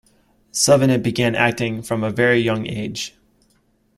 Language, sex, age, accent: English, male, 19-29, United States English